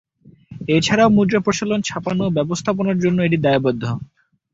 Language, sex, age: Bengali, male, 19-29